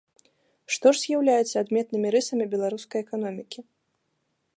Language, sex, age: Belarusian, female, 19-29